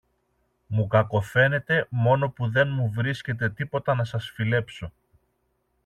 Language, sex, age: Greek, male, 40-49